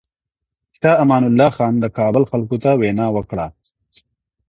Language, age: Pashto, 30-39